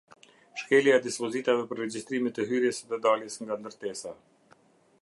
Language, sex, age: Albanian, male, 50-59